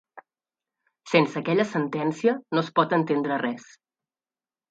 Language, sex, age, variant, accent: Catalan, female, 30-39, Central, central